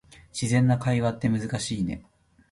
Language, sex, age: Japanese, male, 30-39